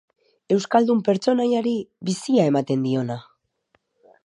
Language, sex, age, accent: Basque, female, 30-39, Mendebalekoa (Araba, Bizkaia, Gipuzkoako mendebaleko herri batzuk)